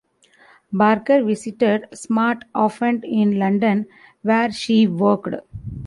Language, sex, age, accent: English, female, 40-49, India and South Asia (India, Pakistan, Sri Lanka)